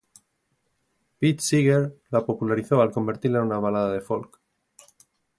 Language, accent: Spanish, España: Sur peninsular (Andalucia, Extremadura, Murcia)